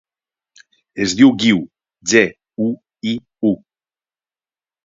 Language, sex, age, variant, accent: Catalan, male, 40-49, Valencià septentrional, valencià